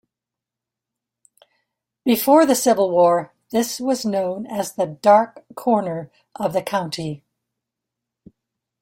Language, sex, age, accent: English, female, 70-79, United States English